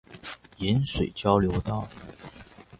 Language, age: Chinese, 30-39